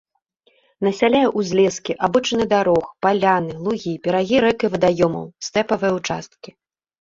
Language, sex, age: Belarusian, female, 30-39